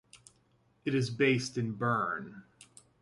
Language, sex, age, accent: English, male, 30-39, United States English